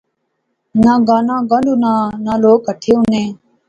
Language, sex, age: Pahari-Potwari, female, 19-29